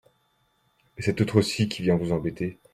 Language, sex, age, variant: French, male, 19-29, Français de métropole